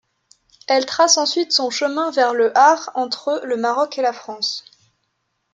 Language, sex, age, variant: French, female, 19-29, Français de métropole